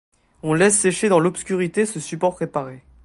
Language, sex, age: French, male, 19-29